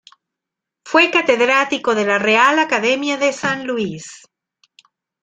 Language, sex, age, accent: Spanish, female, 50-59, Caribe: Cuba, Venezuela, Puerto Rico, República Dominicana, Panamá, Colombia caribeña, México caribeño, Costa del golfo de México